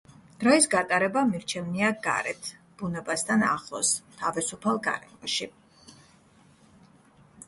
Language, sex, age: Georgian, female, 40-49